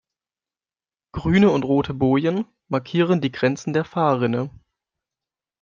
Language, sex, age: German, male, under 19